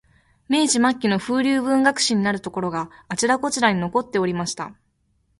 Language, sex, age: Japanese, female, 19-29